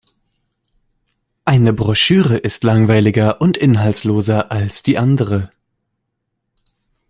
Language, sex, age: German, male, 19-29